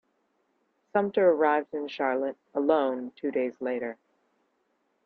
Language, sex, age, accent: English, female, 19-29, United States English